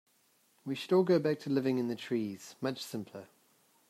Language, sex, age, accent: English, male, 30-39, New Zealand English